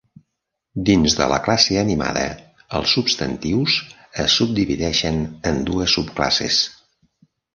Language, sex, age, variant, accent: Catalan, male, 70-79, Central, central